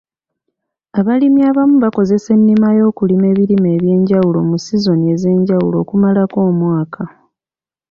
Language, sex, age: Ganda, female, 30-39